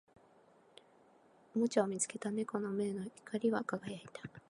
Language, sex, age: Japanese, female, 19-29